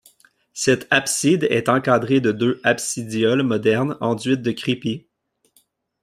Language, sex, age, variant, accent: French, male, 30-39, Français d'Amérique du Nord, Français du Canada